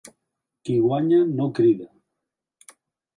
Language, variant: Catalan, Central